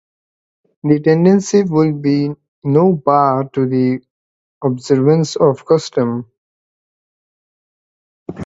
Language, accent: English, India and South Asia (India, Pakistan, Sri Lanka)